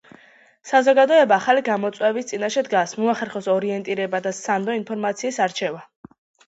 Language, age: Georgian, under 19